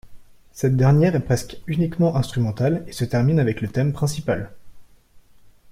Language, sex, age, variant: French, male, 19-29, Français de métropole